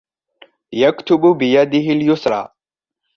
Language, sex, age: Arabic, male, 19-29